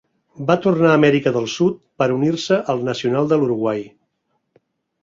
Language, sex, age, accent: Catalan, male, 60-69, Català central